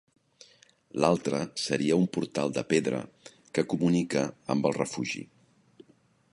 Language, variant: Catalan, Central